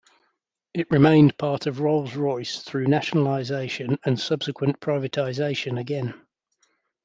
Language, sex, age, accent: English, male, 30-39, England English